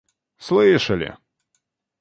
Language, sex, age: Russian, male, 30-39